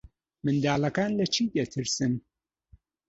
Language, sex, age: Central Kurdish, male, 40-49